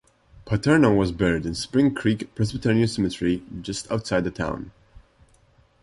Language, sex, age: English, male, 19-29